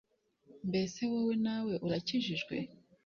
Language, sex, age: Kinyarwanda, female, 19-29